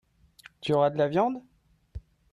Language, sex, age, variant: French, male, 30-39, Français de métropole